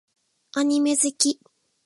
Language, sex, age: Japanese, female, 19-29